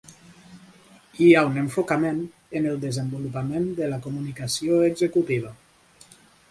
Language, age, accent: Catalan, 30-39, occidental